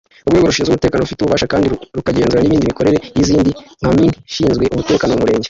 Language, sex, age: Kinyarwanda, male, 19-29